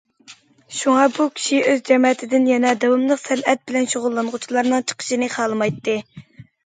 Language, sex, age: Uyghur, female, under 19